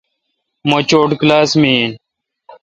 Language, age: Kalkoti, 19-29